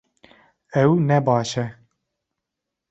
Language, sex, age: Kurdish, male, 19-29